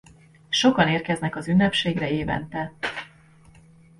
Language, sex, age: Hungarian, female, 40-49